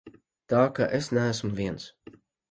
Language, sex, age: Latvian, male, 40-49